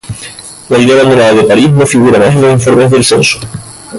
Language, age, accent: Spanish, 19-29, España: Islas Canarias